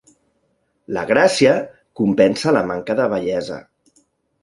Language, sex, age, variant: Catalan, male, 30-39, Central